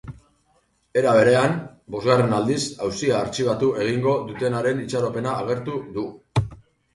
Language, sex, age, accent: Basque, male, 40-49, Mendebalekoa (Araba, Bizkaia, Gipuzkoako mendebaleko herri batzuk)